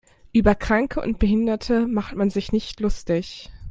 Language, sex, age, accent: German, female, 19-29, Deutschland Deutsch